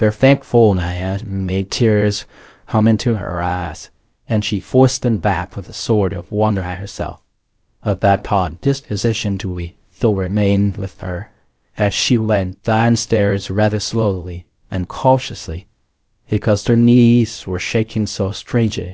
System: TTS, VITS